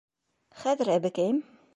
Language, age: Bashkir, 60-69